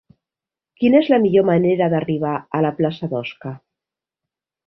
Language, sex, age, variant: Catalan, female, 40-49, Nord-Occidental